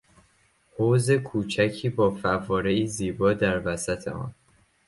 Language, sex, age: Persian, male, under 19